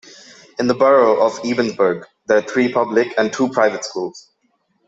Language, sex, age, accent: English, male, 19-29, England English